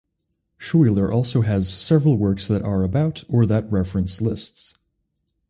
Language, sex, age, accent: English, male, 19-29, United States English